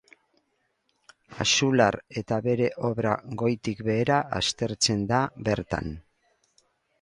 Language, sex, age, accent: Basque, female, 60-69, Erdialdekoa edo Nafarra (Gipuzkoa, Nafarroa)